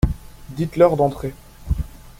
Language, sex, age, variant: French, male, 19-29, Français de métropole